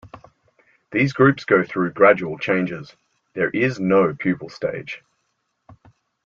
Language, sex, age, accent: English, male, 30-39, Australian English